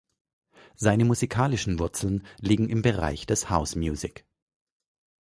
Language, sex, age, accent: German, male, 40-49, Deutschland Deutsch